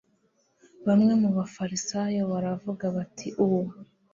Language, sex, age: Kinyarwanda, female, 19-29